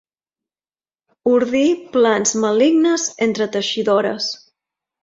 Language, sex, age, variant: Catalan, female, 40-49, Central